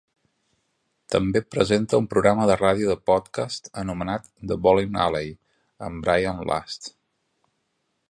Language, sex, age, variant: Catalan, male, 30-39, Central